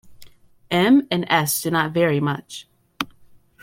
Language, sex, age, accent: English, female, under 19, United States English